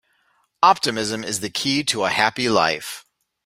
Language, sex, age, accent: English, male, 40-49, United States English